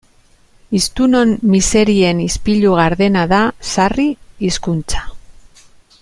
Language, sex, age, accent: Basque, female, 40-49, Mendebalekoa (Araba, Bizkaia, Gipuzkoako mendebaleko herri batzuk)